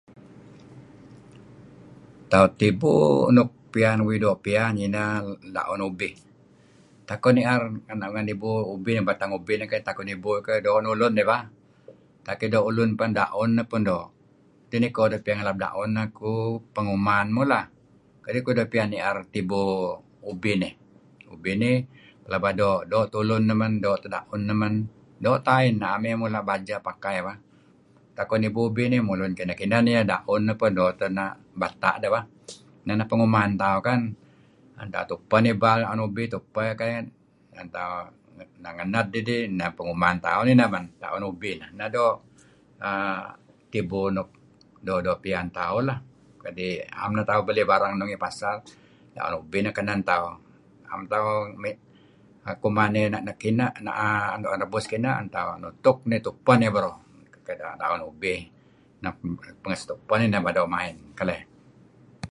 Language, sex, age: Kelabit, male, 70-79